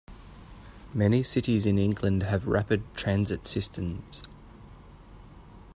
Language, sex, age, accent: English, male, 30-39, Australian English